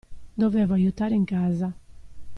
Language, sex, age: Italian, female, 50-59